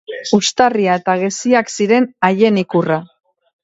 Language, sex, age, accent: Basque, female, 50-59, Mendebalekoa (Araba, Bizkaia, Gipuzkoako mendebaleko herri batzuk)